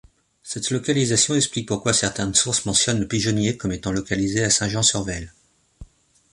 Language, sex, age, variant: French, male, 40-49, Français de métropole